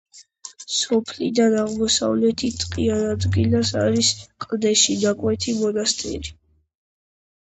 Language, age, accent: Georgian, under 19, ჩვეულებრივი